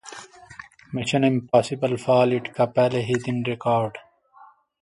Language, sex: Urdu, male